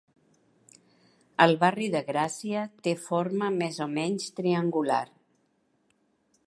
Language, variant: Catalan, Central